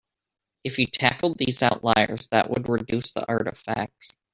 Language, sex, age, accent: English, male, 19-29, United States English